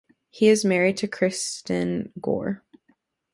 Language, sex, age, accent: English, female, under 19, United States English